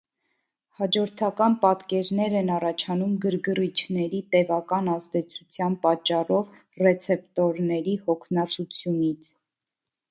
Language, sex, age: Armenian, female, 19-29